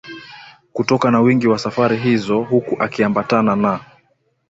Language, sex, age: Swahili, male, 19-29